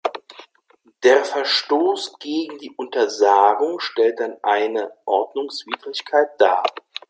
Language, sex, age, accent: German, male, 30-39, Deutschland Deutsch